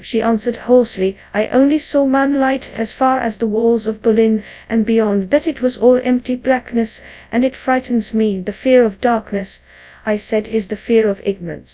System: TTS, FastPitch